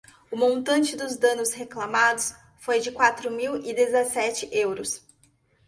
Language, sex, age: Portuguese, female, 30-39